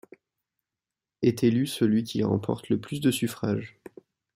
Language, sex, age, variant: French, male, 19-29, Français de métropole